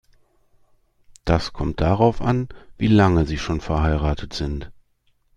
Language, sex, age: German, male, 50-59